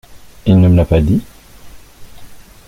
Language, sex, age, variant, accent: French, male, 50-59, Français d'Europe, Français de Belgique